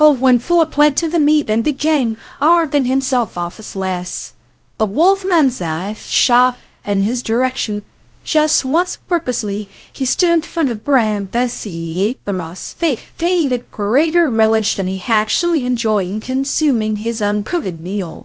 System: TTS, VITS